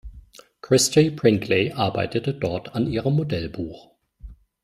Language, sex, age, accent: German, male, 40-49, Deutschland Deutsch